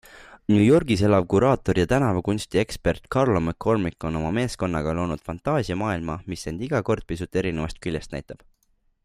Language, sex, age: Estonian, male, 19-29